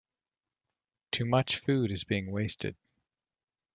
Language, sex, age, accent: English, male, 40-49, United States English